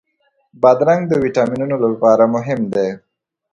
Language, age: Pashto, 19-29